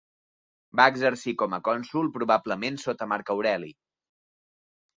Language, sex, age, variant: Catalan, male, 19-29, Central